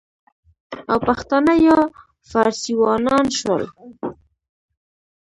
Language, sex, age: Pashto, female, 19-29